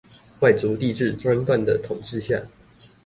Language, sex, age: Chinese, male, 19-29